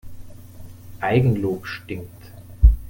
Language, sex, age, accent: German, male, 40-49, Deutschland Deutsch